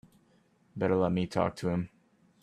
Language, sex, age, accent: English, male, under 19, United States English